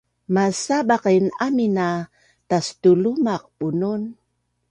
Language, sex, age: Bunun, female, 60-69